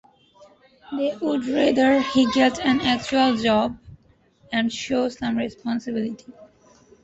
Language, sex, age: English, female, under 19